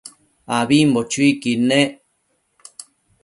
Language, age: Matsés, 30-39